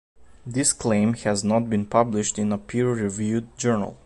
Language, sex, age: English, male, 19-29